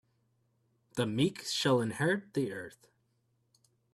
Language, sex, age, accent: English, male, 19-29, United States English